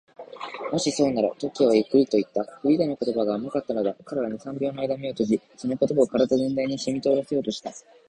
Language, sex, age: Japanese, male, under 19